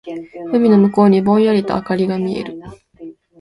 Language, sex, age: Japanese, female, 19-29